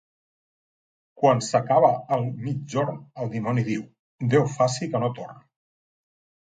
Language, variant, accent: Catalan, Central, central